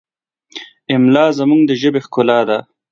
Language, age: Pashto, 30-39